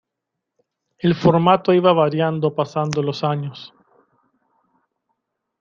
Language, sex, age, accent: Spanish, male, 30-39, Caribe: Cuba, Venezuela, Puerto Rico, República Dominicana, Panamá, Colombia caribeña, México caribeño, Costa del golfo de México